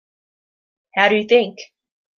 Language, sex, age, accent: English, female, under 19, United States English